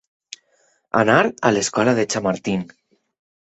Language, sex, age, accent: Catalan, male, 30-39, valencià; valencià meridional